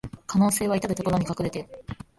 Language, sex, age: Japanese, female, 19-29